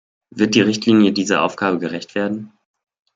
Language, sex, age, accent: German, male, 19-29, Deutschland Deutsch